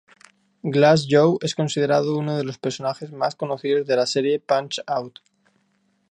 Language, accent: Spanish, España: Norte peninsular (Asturias, Castilla y León, Cantabria, País Vasco, Navarra, Aragón, La Rioja, Guadalajara, Cuenca)